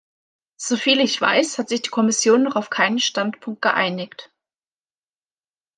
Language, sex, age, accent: German, female, 19-29, Deutschland Deutsch